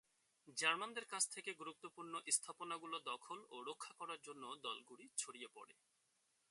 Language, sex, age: Bengali, male, 19-29